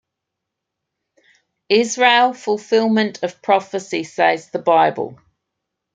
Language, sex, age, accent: English, female, 50-59, Australian English